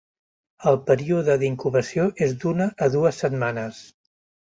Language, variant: Catalan, Central